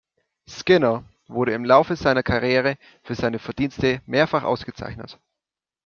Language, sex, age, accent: German, male, 19-29, Deutschland Deutsch